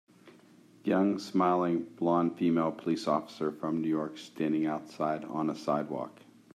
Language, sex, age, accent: English, male, 50-59, United States English